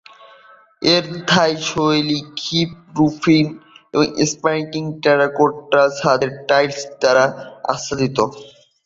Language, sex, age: Bengali, male, 19-29